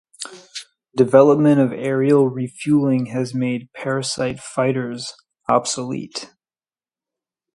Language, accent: English, United States English